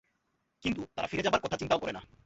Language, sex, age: Bengali, male, 19-29